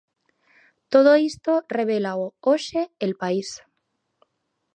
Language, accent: Galician, Oriental (común en zona oriental); Normativo (estándar)